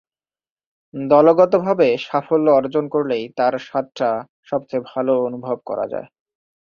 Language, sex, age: Bengali, male, 19-29